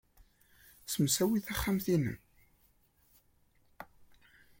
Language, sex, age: Kabyle, male, 19-29